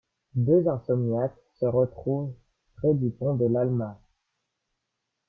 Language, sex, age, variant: French, male, under 19, Français de métropole